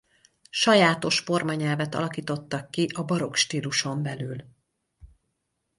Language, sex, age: Hungarian, female, 40-49